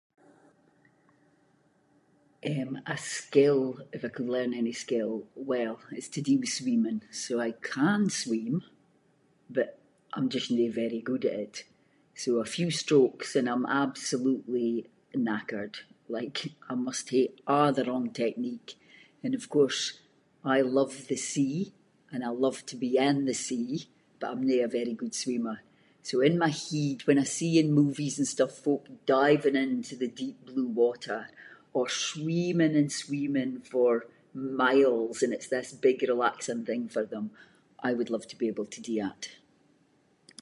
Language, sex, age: Scots, female, 50-59